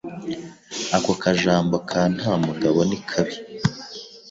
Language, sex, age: Kinyarwanda, male, 19-29